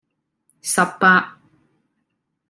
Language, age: Cantonese, 19-29